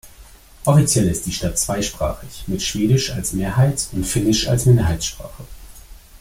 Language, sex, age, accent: German, male, 30-39, Deutschland Deutsch